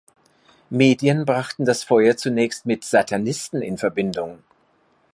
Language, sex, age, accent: German, male, 60-69, Österreichisches Deutsch